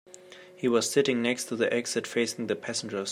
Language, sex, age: English, male, 19-29